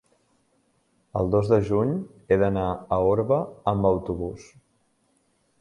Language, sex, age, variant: Catalan, male, 19-29, Septentrional